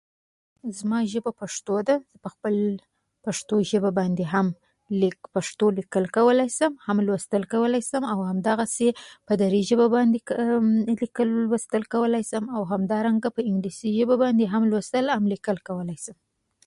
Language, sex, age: Pashto, female, 19-29